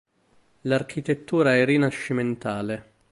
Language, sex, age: Italian, male, 19-29